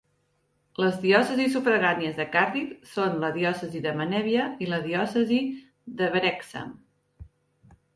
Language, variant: Catalan, Central